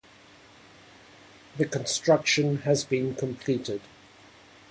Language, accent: English, Southern African (South Africa, Zimbabwe, Namibia)